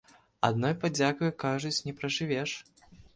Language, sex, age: Belarusian, male, under 19